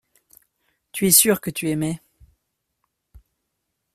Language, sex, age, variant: French, male, 19-29, Français de métropole